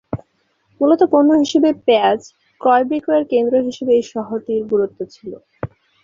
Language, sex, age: Bengali, female, under 19